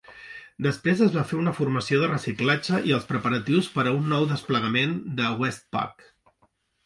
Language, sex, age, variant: Catalan, male, 40-49, Central